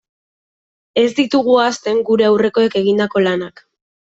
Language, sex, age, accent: Basque, female, 19-29, Mendebalekoa (Araba, Bizkaia, Gipuzkoako mendebaleko herri batzuk)